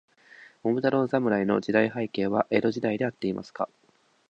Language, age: Japanese, 19-29